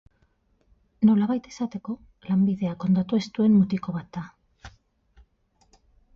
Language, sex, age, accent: Basque, female, 40-49, Mendebalekoa (Araba, Bizkaia, Gipuzkoako mendebaleko herri batzuk); Batua